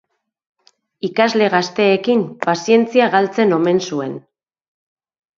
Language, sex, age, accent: Basque, female, 40-49, Mendebalekoa (Araba, Bizkaia, Gipuzkoako mendebaleko herri batzuk)